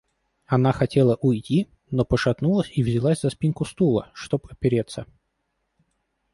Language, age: Russian, 19-29